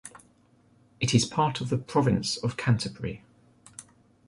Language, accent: English, England English